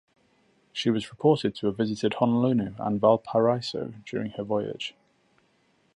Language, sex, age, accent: English, male, 30-39, England English